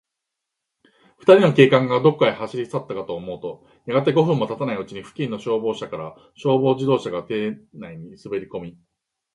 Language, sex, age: Japanese, male, 40-49